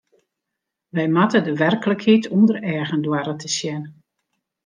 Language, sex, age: Western Frisian, female, 60-69